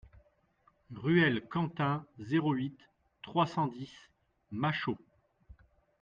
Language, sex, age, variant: French, male, 40-49, Français de métropole